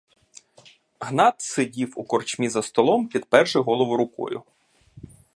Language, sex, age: Ukrainian, male, 30-39